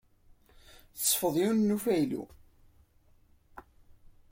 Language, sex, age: Kabyle, male, 19-29